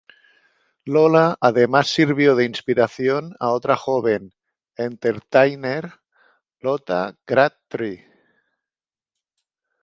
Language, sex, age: Spanish, male, 50-59